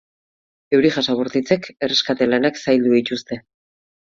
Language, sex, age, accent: Basque, female, 40-49, Mendebalekoa (Araba, Bizkaia, Gipuzkoako mendebaleko herri batzuk)